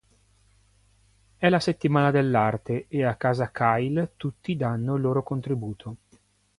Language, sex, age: Italian, male, 50-59